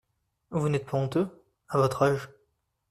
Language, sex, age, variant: French, male, 19-29, Français d'Europe